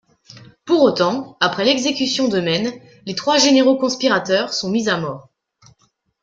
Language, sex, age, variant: French, female, 19-29, Français de métropole